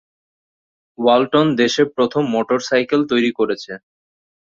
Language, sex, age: Bengali, male, 19-29